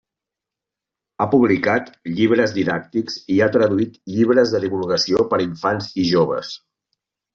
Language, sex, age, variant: Catalan, male, 50-59, Central